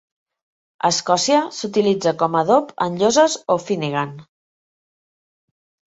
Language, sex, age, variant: Catalan, female, 40-49, Central